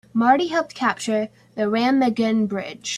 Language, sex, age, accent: English, female, under 19, United States English